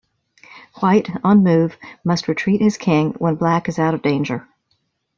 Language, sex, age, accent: English, female, 50-59, United States English